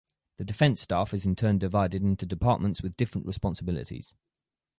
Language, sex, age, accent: English, male, 19-29, England English